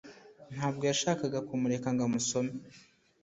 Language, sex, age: Kinyarwanda, male, under 19